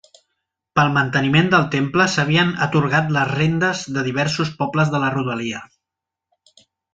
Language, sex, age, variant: Catalan, male, 40-49, Central